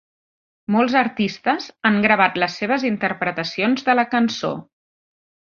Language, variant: Catalan, Central